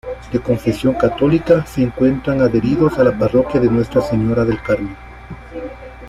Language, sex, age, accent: Spanish, male, 40-49, Andino-Pacífico: Colombia, Perú, Ecuador, oeste de Bolivia y Venezuela andina